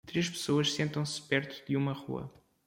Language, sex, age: Portuguese, male, 19-29